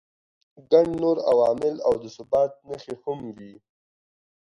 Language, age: Pashto, 19-29